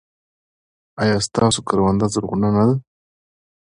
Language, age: Pashto, 30-39